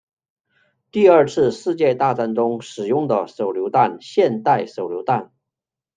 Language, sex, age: Chinese, male, 40-49